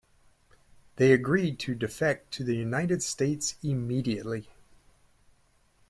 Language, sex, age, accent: English, male, 50-59, United States English